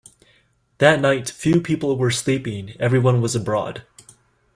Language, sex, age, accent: English, male, 19-29, United States English